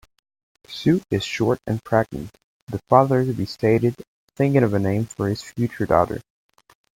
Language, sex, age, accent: English, male, under 19, Canadian English